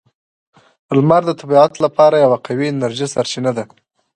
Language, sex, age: Pashto, female, 19-29